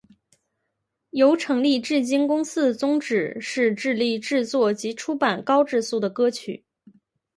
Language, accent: Chinese, 出生地：吉林省